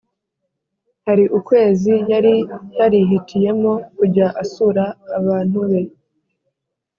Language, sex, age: Kinyarwanda, male, 19-29